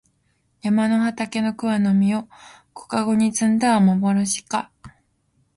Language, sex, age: Japanese, female, 19-29